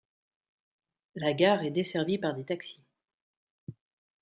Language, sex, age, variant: French, female, 40-49, Français de métropole